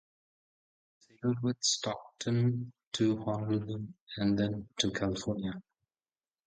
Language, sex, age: English, male, 30-39